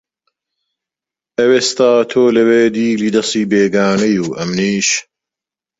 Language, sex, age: Central Kurdish, male, 30-39